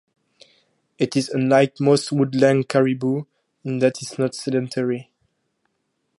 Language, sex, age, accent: English, male, 19-29, French